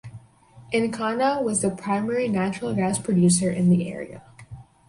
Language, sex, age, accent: English, female, under 19, United States English